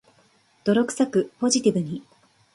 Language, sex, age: Japanese, female, 40-49